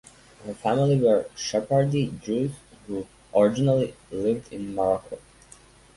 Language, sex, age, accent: English, male, 19-29, United States English